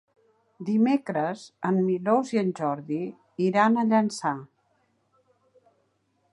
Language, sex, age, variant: Catalan, female, 70-79, Central